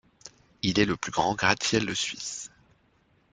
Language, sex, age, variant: French, male, 40-49, Français de métropole